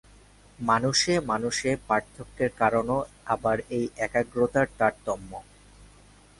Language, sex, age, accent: Bengali, male, 19-29, শুদ্ধ